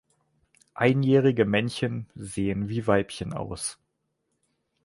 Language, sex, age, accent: German, male, 19-29, Deutschland Deutsch